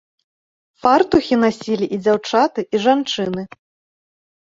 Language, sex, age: Belarusian, female, 30-39